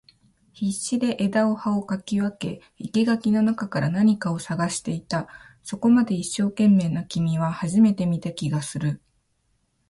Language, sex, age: Japanese, female, 19-29